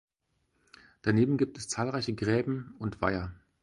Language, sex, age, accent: German, male, 40-49, Deutschland Deutsch